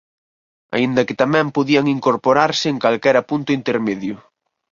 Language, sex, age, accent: Galician, male, 19-29, Normativo (estándar)